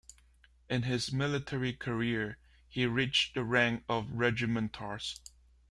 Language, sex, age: English, male, 30-39